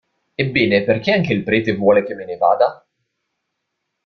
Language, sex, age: Italian, male, 19-29